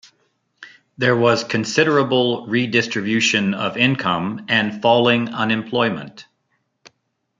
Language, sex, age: English, male, 50-59